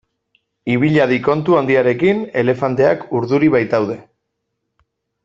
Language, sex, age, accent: Basque, male, 30-39, Erdialdekoa edo Nafarra (Gipuzkoa, Nafarroa)